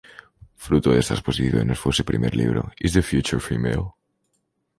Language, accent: Spanish, España: Norte peninsular (Asturias, Castilla y León, Cantabria, País Vasco, Navarra, Aragón, La Rioja, Guadalajara, Cuenca)